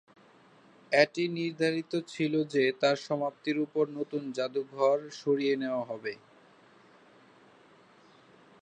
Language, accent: Bengali, Bangladeshi